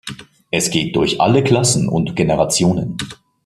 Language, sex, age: German, male, 19-29